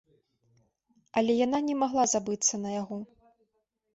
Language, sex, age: Belarusian, female, 19-29